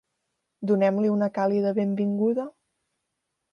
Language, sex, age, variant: Catalan, female, 19-29, Central